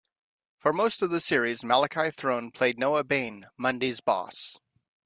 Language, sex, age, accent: English, male, 40-49, United States English